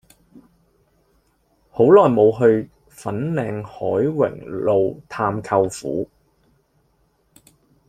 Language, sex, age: Cantonese, male, 30-39